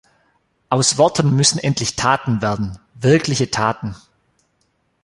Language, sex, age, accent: German, male, 40-49, Deutschland Deutsch